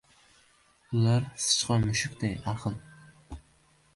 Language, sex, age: Uzbek, male, 19-29